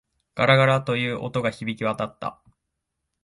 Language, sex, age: Japanese, male, 19-29